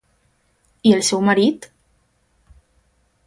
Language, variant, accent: Catalan, Valencià meridional, valencià